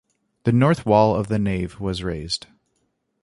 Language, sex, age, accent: English, male, 19-29, United States English